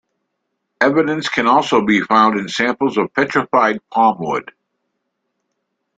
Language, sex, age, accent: English, male, 60-69, United States English